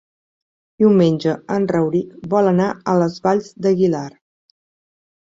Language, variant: Catalan, Central